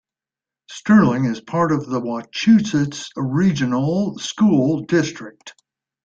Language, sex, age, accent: English, male, 70-79, United States English